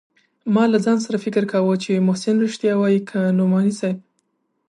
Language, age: Pashto, 19-29